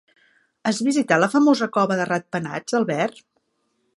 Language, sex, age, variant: Catalan, female, 50-59, Central